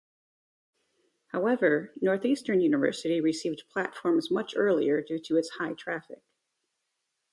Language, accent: English, United States English